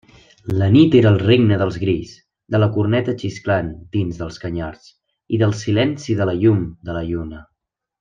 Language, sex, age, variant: Catalan, male, under 19, Central